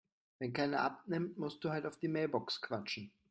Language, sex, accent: German, male, Deutschland Deutsch